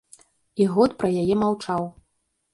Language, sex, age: Belarusian, female, 40-49